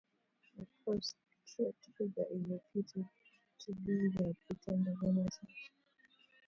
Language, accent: English, England English